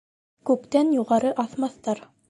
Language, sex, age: Bashkir, female, 19-29